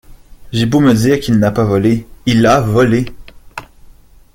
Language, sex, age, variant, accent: French, male, 19-29, Français d'Amérique du Nord, Français du Canada